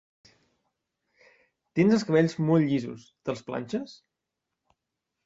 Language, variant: Catalan, Central